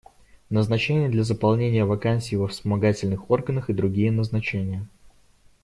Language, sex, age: Russian, male, 19-29